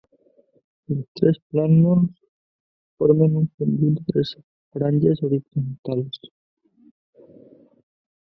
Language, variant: Catalan, Nord-Occidental